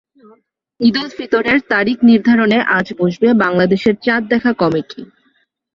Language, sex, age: Bengali, female, 30-39